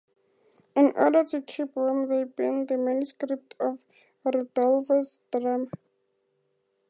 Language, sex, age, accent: English, female, 19-29, Southern African (South Africa, Zimbabwe, Namibia)